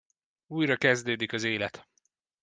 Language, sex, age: Hungarian, male, 19-29